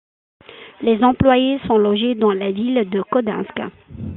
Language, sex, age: French, female, 40-49